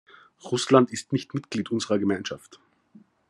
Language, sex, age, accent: German, male, 30-39, Österreichisches Deutsch